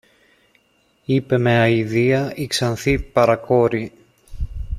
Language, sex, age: Greek, male, 40-49